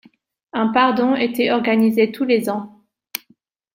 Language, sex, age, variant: French, female, 19-29, Français de métropole